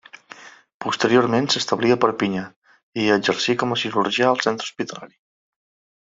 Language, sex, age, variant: Catalan, male, 40-49, Central